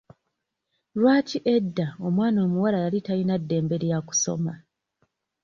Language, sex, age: Ganda, female, 19-29